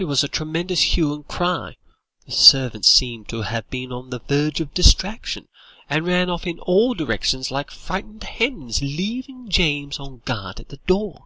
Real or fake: real